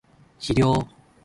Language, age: Japanese, 19-29